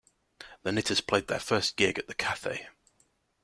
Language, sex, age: English, male, 19-29